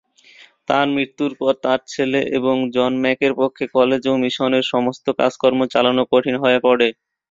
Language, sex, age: Bengali, male, 19-29